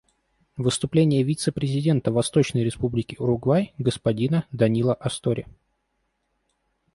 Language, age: Russian, 19-29